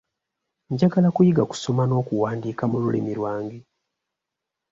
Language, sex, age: Ganda, male, 30-39